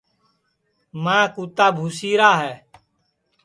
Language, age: Sansi, 19-29